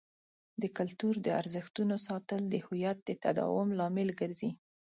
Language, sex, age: Pashto, female, 19-29